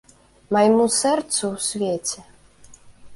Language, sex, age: Belarusian, female, 19-29